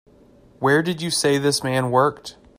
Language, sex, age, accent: English, male, 30-39, United States English